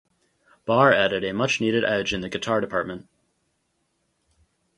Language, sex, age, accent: English, male, 30-39, United States English